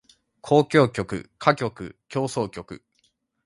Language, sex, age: Japanese, male, 19-29